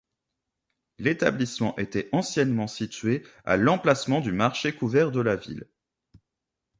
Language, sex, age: French, male, 30-39